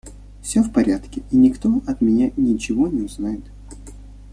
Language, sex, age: Russian, male, 19-29